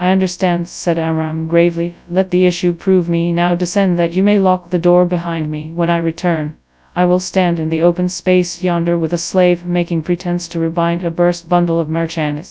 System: TTS, FastPitch